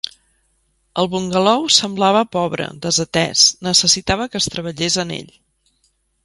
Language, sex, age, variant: Catalan, female, 40-49, Central